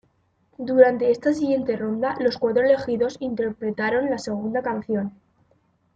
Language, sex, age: Spanish, female, under 19